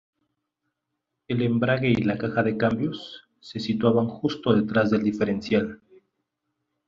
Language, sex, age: Spanish, male, 40-49